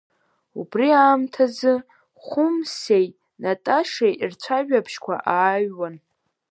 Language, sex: Abkhazian, female